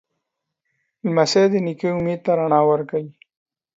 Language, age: Pashto, 30-39